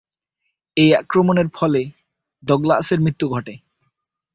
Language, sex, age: Bengali, male, 19-29